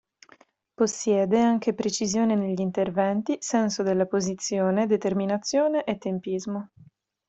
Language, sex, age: Italian, female, 19-29